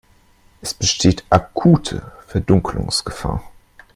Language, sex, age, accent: German, male, 19-29, Deutschland Deutsch